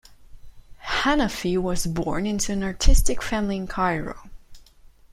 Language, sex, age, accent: English, female, 19-29, United States English